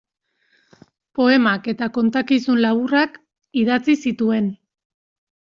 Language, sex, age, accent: Basque, female, 30-39, Erdialdekoa edo Nafarra (Gipuzkoa, Nafarroa)